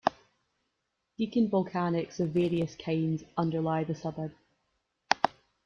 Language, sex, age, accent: English, female, 19-29, Scottish English